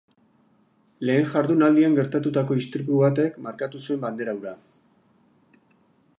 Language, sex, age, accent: Basque, male, 40-49, Erdialdekoa edo Nafarra (Gipuzkoa, Nafarroa)